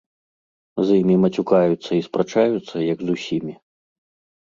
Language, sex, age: Belarusian, male, 40-49